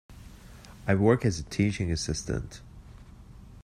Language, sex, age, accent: English, male, 30-39, United States English